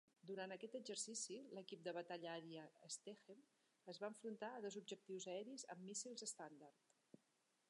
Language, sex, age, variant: Catalan, female, 40-49, Central